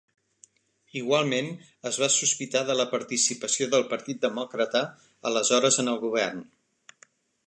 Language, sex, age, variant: Catalan, male, 50-59, Central